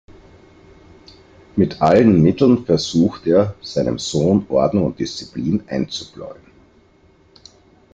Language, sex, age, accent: German, male, 40-49, Österreichisches Deutsch